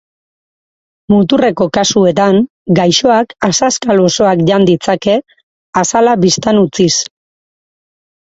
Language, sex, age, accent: Basque, female, 30-39, Mendebalekoa (Araba, Bizkaia, Gipuzkoako mendebaleko herri batzuk)